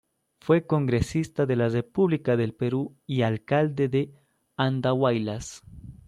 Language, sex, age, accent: Spanish, male, 19-29, Andino-Pacífico: Colombia, Perú, Ecuador, oeste de Bolivia y Venezuela andina